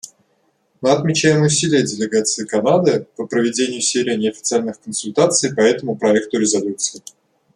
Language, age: Russian, 19-29